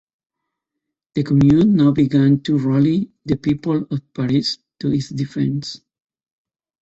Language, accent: English, Southern African (South Africa, Zimbabwe, Namibia)